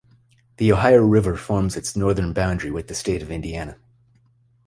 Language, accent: English, United States English